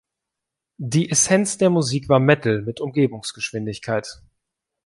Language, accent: German, Deutschland Deutsch